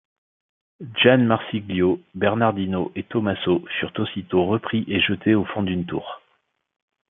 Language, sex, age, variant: French, male, 40-49, Français de métropole